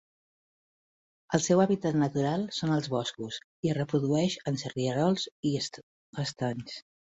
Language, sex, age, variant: Catalan, female, 40-49, Central